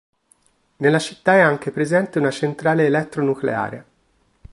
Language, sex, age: Italian, male, 19-29